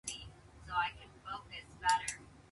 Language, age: Japanese, 30-39